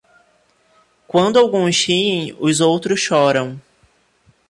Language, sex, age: Portuguese, male, 30-39